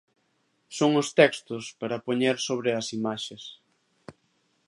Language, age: Galician, 40-49